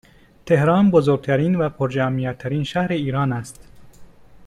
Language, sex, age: Persian, male, 19-29